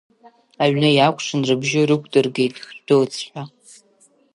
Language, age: Abkhazian, under 19